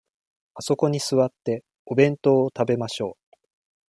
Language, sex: Japanese, male